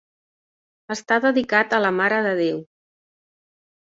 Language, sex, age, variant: Catalan, female, 50-59, Central